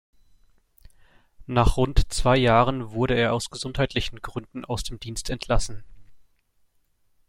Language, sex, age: German, male, 30-39